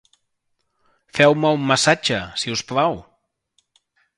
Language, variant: Catalan, Central